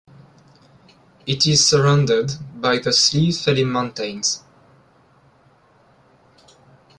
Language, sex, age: English, male, 19-29